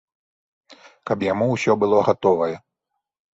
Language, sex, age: Belarusian, male, 50-59